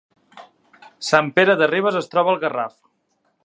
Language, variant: Catalan, Central